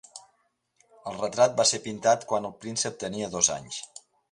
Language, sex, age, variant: Catalan, male, 60-69, Central